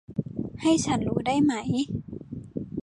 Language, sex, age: Thai, female, 19-29